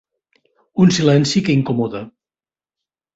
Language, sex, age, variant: Catalan, male, 60-69, Nord-Occidental